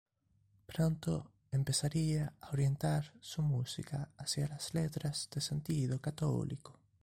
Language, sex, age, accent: Spanish, male, 19-29, España: Sur peninsular (Andalucia, Extremadura, Murcia)